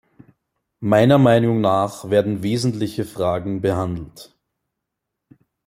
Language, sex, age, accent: German, male, 19-29, Österreichisches Deutsch